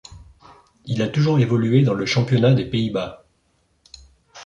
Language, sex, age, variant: French, male, 50-59, Français de métropole